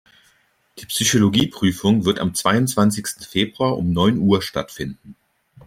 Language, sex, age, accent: German, male, 40-49, Deutschland Deutsch